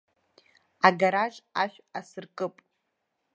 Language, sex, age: Abkhazian, female, under 19